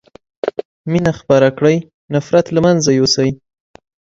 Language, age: Pashto, 19-29